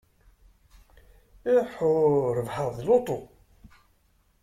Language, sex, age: Kabyle, male, 50-59